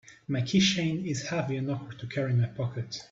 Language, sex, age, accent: English, male, 19-29, United States English